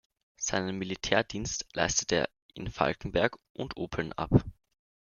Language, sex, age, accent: German, male, under 19, Österreichisches Deutsch